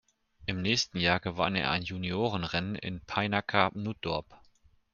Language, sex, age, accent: German, male, 19-29, Deutschland Deutsch